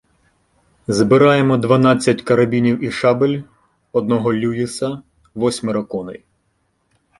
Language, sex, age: Ukrainian, male, 19-29